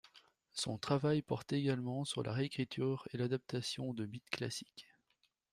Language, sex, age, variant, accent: French, male, 30-39, Français d'Europe, Français de Belgique